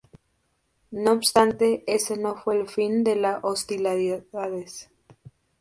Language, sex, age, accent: Spanish, female, 19-29, México